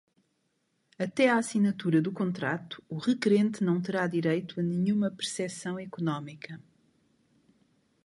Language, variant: Portuguese, Portuguese (Portugal)